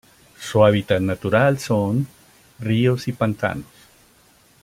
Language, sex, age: Spanish, male, 50-59